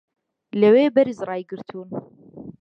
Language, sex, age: Central Kurdish, female, 30-39